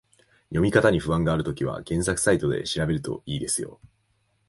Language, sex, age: Japanese, male, 19-29